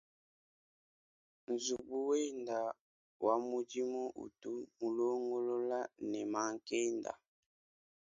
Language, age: Luba-Lulua, 19-29